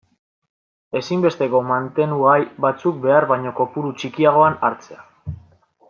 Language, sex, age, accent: Basque, male, 19-29, Mendebalekoa (Araba, Bizkaia, Gipuzkoako mendebaleko herri batzuk)